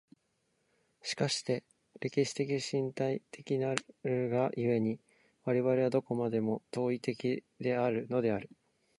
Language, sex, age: Japanese, male, 19-29